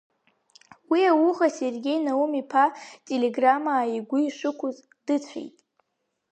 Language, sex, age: Abkhazian, female, under 19